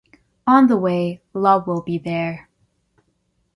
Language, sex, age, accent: English, female, 19-29, Canadian English